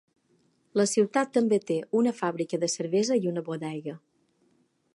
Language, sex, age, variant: Catalan, female, 40-49, Balear